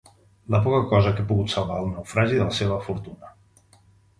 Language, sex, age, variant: Catalan, male, 50-59, Central